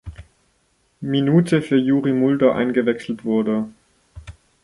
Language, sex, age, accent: German, male, 30-39, Deutschland Deutsch